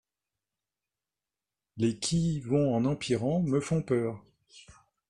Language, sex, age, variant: French, male, 50-59, Français de métropole